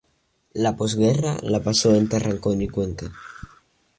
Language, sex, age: Spanish, male, under 19